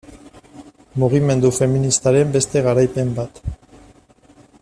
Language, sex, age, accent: Basque, male, 50-59, Erdialdekoa edo Nafarra (Gipuzkoa, Nafarroa)